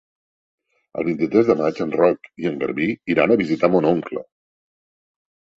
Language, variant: Catalan, Central